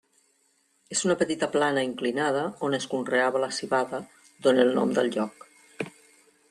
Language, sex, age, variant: Catalan, female, 50-59, Central